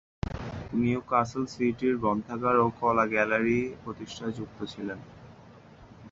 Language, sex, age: Bengali, male, 19-29